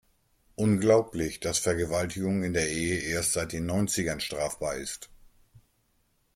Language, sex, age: German, male, 50-59